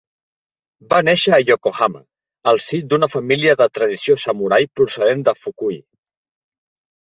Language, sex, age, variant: Catalan, male, 30-39, Central